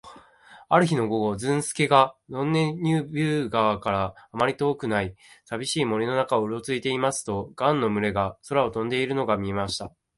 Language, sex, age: Japanese, male, 19-29